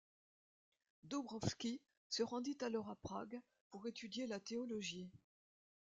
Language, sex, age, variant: French, female, 70-79, Français de métropole